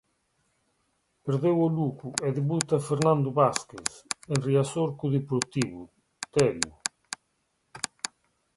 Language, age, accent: Galician, 50-59, Oriental (común en zona oriental)